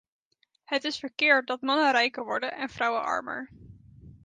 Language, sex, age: Dutch, female, 19-29